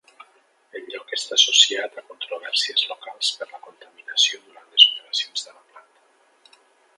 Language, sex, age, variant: Catalan, male, 50-59, Central